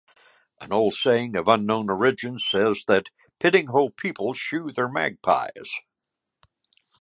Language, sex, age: English, male, 70-79